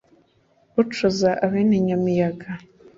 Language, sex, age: Kinyarwanda, female, 19-29